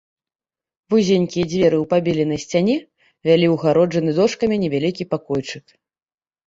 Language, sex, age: Belarusian, female, 30-39